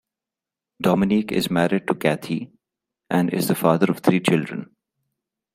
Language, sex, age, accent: English, male, 30-39, India and South Asia (India, Pakistan, Sri Lanka)